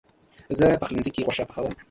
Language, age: Pashto, 19-29